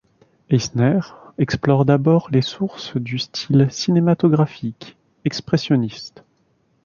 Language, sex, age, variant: French, male, 30-39, Français de métropole